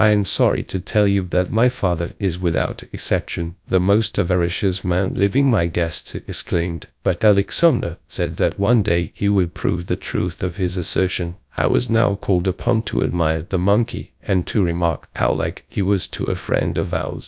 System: TTS, GradTTS